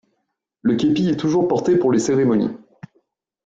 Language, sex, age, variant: French, male, 19-29, Français de métropole